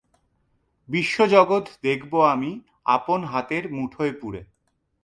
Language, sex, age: Bengali, male, 30-39